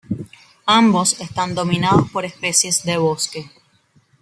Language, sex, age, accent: Spanish, female, 19-29, Caribe: Cuba, Venezuela, Puerto Rico, República Dominicana, Panamá, Colombia caribeña, México caribeño, Costa del golfo de México